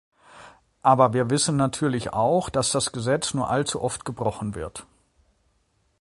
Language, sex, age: German, male, 40-49